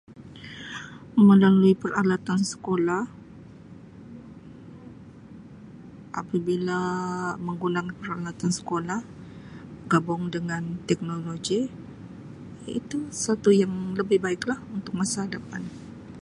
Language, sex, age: Sabah Malay, female, 40-49